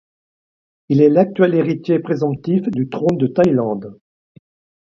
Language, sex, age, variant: French, male, 60-69, Français de métropole